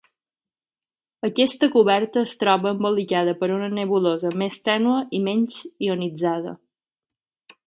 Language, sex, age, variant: Catalan, female, 19-29, Balear